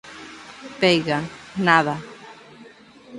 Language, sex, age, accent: Galician, female, 50-59, Normativo (estándar)